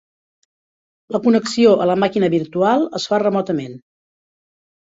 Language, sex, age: Catalan, female, 50-59